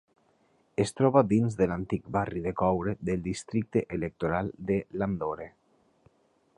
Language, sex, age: Catalan, male, 30-39